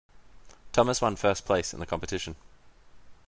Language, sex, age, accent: English, male, 30-39, Australian English